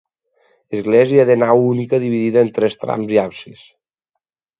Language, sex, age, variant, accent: Catalan, male, 30-39, Valencià meridional, valencià